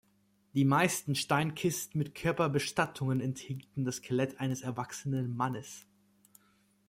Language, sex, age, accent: German, male, 19-29, Deutschland Deutsch